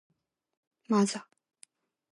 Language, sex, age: Korean, female, 19-29